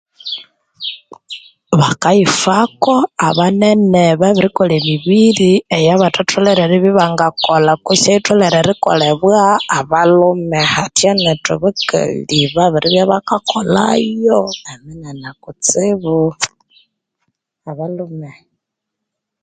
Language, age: Konzo, 19-29